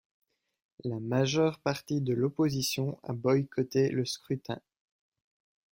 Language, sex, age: French, male, 19-29